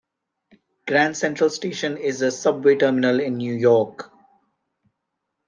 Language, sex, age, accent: English, male, 30-39, India and South Asia (India, Pakistan, Sri Lanka)